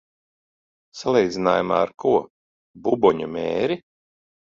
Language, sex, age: Latvian, male, 40-49